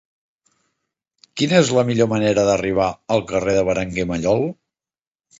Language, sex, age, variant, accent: Catalan, male, 40-49, Central, central